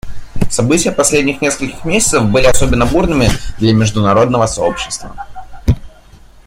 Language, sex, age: Russian, male, 19-29